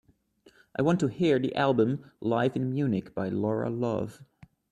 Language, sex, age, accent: English, male, 19-29, Canadian English